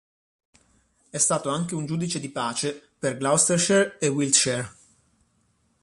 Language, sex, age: Italian, male, 30-39